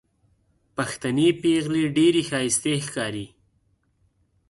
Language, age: Pashto, 19-29